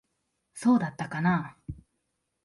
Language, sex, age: Japanese, female, 19-29